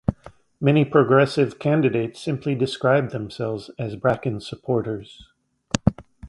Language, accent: English, United States English